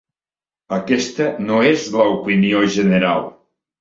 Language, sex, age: Catalan, male, 70-79